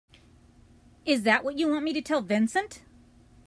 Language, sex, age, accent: English, female, 30-39, United States English